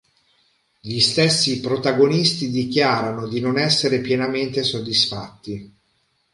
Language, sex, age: Italian, male, 40-49